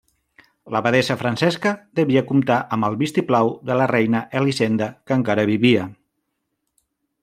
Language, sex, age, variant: Catalan, male, 40-49, Central